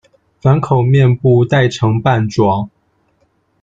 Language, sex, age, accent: Chinese, male, 19-29, 出生地：福建省